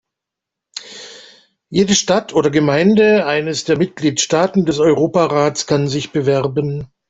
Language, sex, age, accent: German, male, 50-59, Deutschland Deutsch